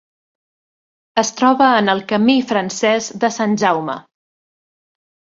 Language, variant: Catalan, Central